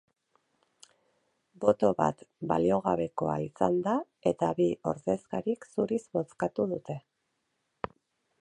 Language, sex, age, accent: Basque, female, 50-59, Erdialdekoa edo Nafarra (Gipuzkoa, Nafarroa)